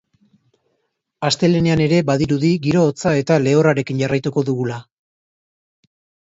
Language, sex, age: Basque, male, 30-39